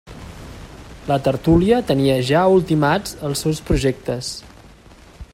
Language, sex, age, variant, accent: Catalan, male, 40-49, Central, central